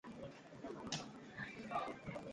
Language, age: English, 19-29